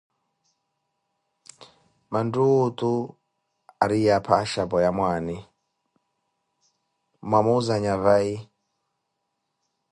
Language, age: Koti, 30-39